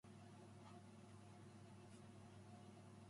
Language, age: English, 19-29